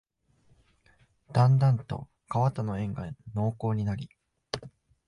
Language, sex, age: Japanese, male, 19-29